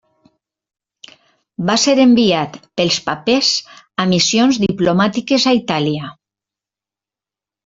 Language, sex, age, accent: Catalan, female, 50-59, valencià